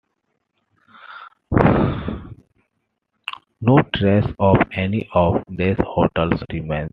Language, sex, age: English, male, 19-29